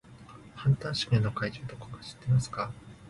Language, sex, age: Japanese, male, 19-29